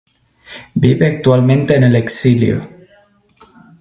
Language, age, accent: Spanish, under 19, España: Islas Canarias